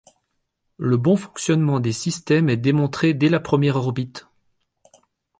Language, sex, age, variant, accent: French, male, 30-39, Français d'Europe, Français de Belgique